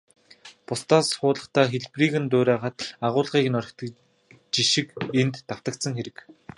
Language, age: Mongolian, 19-29